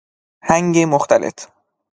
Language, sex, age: Persian, male, 19-29